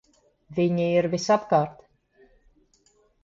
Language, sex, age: Latvian, female, 40-49